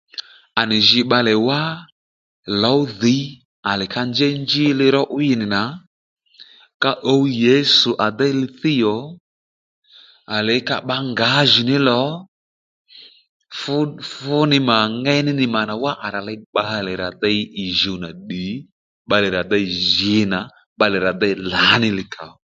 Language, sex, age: Lendu, male, 30-39